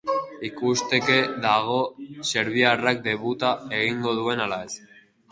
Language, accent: Basque, Erdialdekoa edo Nafarra (Gipuzkoa, Nafarroa)